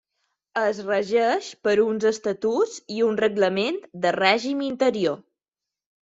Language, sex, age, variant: Catalan, female, 30-39, Balear